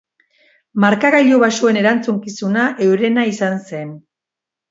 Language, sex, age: Basque, female, 60-69